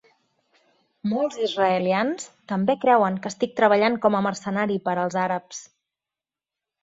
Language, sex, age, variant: Catalan, female, 30-39, Central